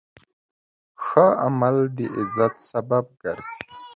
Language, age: Pashto, 19-29